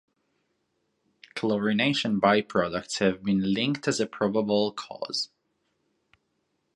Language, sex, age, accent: English, male, 19-29, United States English